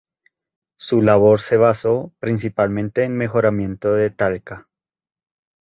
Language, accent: Spanish, Andino-Pacífico: Colombia, Perú, Ecuador, oeste de Bolivia y Venezuela andina